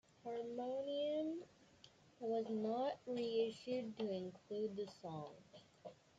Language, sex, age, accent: English, male, under 19, United States English